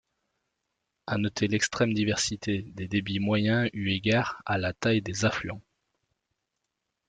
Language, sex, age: French, male, 30-39